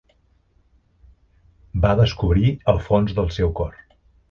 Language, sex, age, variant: Catalan, male, 50-59, Central